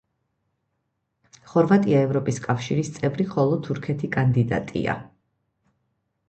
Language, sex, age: Georgian, female, 30-39